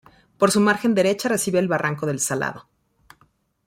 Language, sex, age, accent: Spanish, female, 40-49, México